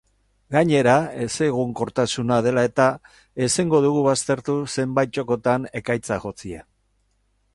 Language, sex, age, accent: Basque, male, 60-69, Mendebalekoa (Araba, Bizkaia, Gipuzkoako mendebaleko herri batzuk)